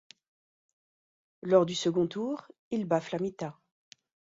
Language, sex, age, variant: French, female, 40-49, Français de métropole